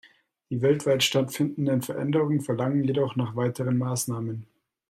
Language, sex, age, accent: German, male, 19-29, Österreichisches Deutsch